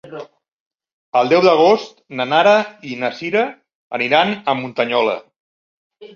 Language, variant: Catalan, Central